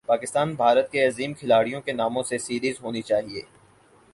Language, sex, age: Urdu, male, 19-29